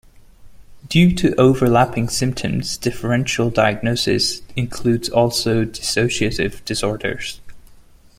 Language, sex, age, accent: English, male, 30-39, India and South Asia (India, Pakistan, Sri Lanka)